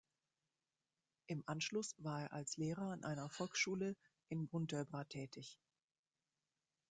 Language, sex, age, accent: German, female, 40-49, Deutschland Deutsch